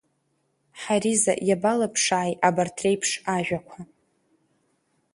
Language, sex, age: Abkhazian, female, under 19